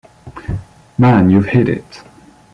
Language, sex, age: English, male, 30-39